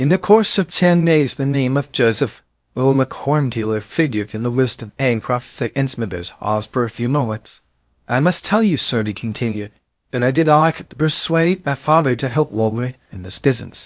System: TTS, VITS